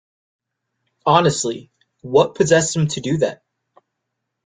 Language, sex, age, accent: English, male, 19-29, United States English